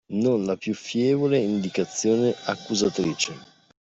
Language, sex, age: Italian, male, 50-59